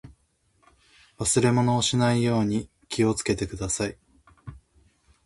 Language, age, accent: Japanese, 19-29, 標準語